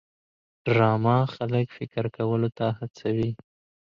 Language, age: Pashto, 19-29